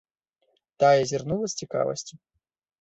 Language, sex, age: Belarusian, male, 30-39